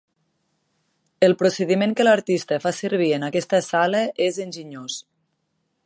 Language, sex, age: Catalan, female, 19-29